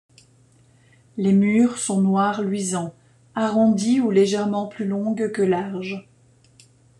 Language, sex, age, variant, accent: French, female, 40-49, Français d'Europe, Français de Belgique